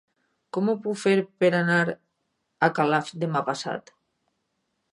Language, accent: Catalan, valencià